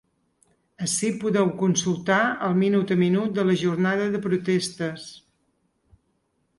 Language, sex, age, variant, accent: Catalan, female, 50-59, Balear, menorquí